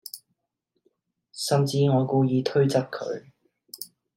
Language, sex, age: Cantonese, male, 19-29